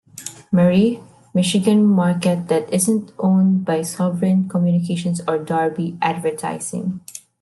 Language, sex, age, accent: English, female, 19-29, Filipino